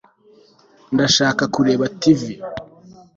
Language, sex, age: Kinyarwanda, male, 19-29